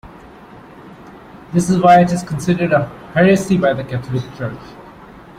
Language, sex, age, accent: English, male, 30-39, India and South Asia (India, Pakistan, Sri Lanka)